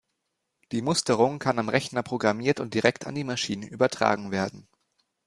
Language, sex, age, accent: German, male, 19-29, Deutschland Deutsch